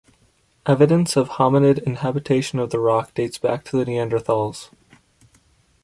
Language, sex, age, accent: English, male, 19-29, United States English